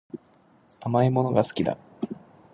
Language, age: Japanese, under 19